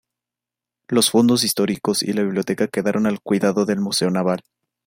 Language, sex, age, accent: Spanish, male, 19-29, México